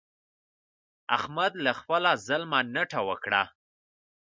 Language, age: Pashto, 19-29